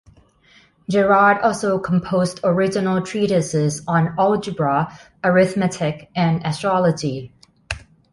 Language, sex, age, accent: English, female, 19-29, United States English